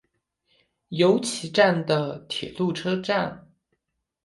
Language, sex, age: Chinese, male, 19-29